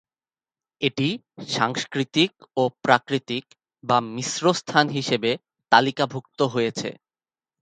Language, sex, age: Bengali, male, 19-29